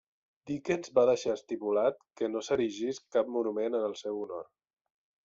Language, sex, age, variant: Catalan, male, 30-39, Central